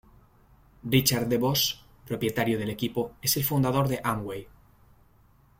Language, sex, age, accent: Spanish, male, 19-29, España: Norte peninsular (Asturias, Castilla y León, Cantabria, País Vasco, Navarra, Aragón, La Rioja, Guadalajara, Cuenca)